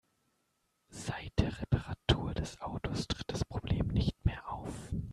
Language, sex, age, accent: German, male, 19-29, Deutschland Deutsch